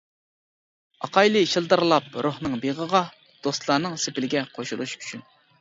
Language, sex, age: Uyghur, female, 40-49